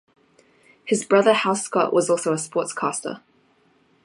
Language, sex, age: English, female, 19-29